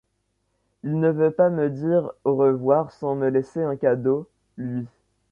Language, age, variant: French, under 19, Français de métropole